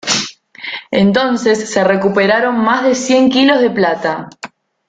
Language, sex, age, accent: Spanish, female, 19-29, Rioplatense: Argentina, Uruguay, este de Bolivia, Paraguay